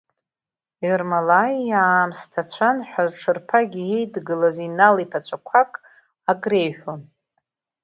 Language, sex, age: Abkhazian, female, 50-59